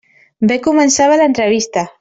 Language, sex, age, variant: Catalan, female, 19-29, Central